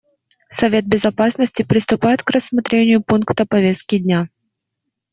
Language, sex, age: Russian, female, 19-29